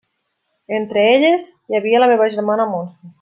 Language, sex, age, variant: Catalan, female, 19-29, Nord-Occidental